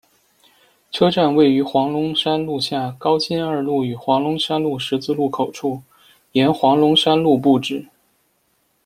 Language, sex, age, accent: Chinese, male, 30-39, 出生地：北京市